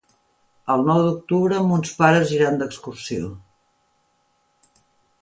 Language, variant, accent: Catalan, Central, central